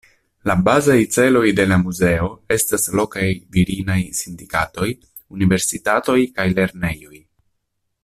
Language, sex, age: Esperanto, male, 30-39